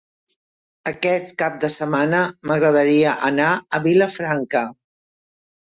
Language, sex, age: Catalan, female, 60-69